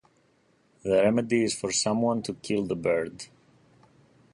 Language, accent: English, United States English